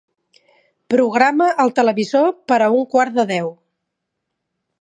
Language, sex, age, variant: Catalan, female, 30-39, Central